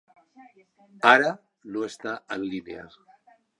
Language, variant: Catalan, Central